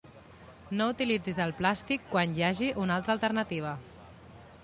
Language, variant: Catalan, Central